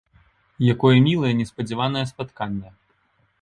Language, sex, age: Belarusian, male, 19-29